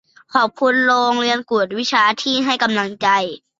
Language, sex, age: Thai, male, 30-39